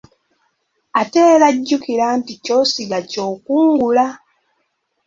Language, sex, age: Ganda, female, 19-29